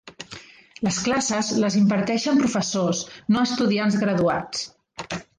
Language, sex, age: Catalan, female, 40-49